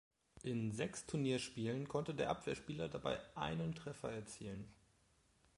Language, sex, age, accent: German, male, 19-29, Deutschland Deutsch